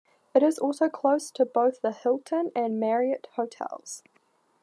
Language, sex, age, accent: English, female, 19-29, New Zealand English